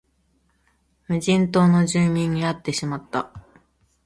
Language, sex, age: Japanese, female, 19-29